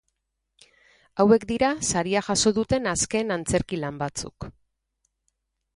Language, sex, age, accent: Basque, female, 40-49, Mendebalekoa (Araba, Bizkaia, Gipuzkoako mendebaleko herri batzuk)